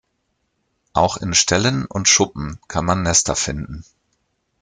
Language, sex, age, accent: German, male, 40-49, Deutschland Deutsch